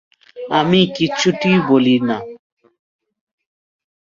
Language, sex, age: Bengali, male, 19-29